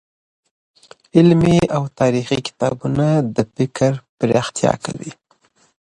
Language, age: Pashto, 19-29